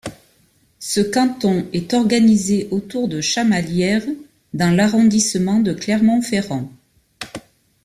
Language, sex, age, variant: French, female, 50-59, Français de métropole